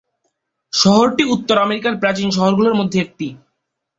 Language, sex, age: Bengali, male, 19-29